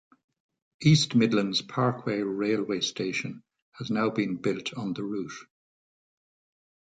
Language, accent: English, Irish English